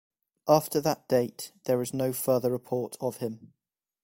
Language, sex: English, male